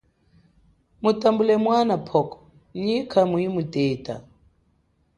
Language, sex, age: Chokwe, female, 19-29